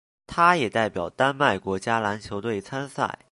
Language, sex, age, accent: Chinese, male, under 19, 出生地：河北省